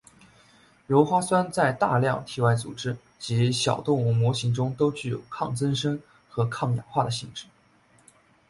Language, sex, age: Chinese, male, 19-29